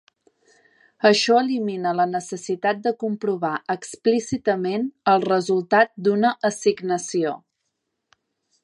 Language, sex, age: Catalan, female, 19-29